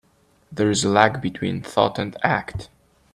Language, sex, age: English, male, under 19